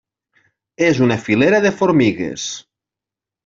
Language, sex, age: Catalan, male, 40-49